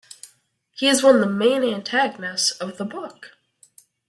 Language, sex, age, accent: English, male, under 19, United States English